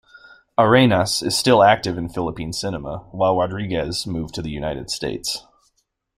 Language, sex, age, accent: English, male, 19-29, United States English